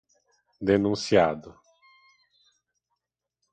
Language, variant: Portuguese, Portuguese (Brasil)